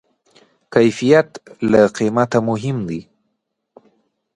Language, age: Pashto, 19-29